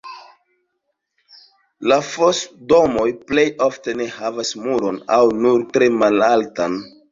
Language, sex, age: Esperanto, male, 19-29